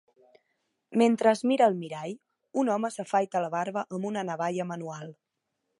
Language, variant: Catalan, Central